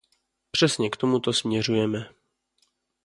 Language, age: Czech, 19-29